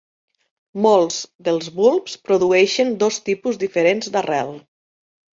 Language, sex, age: Catalan, female, 30-39